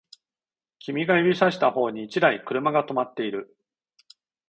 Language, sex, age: Japanese, male, 40-49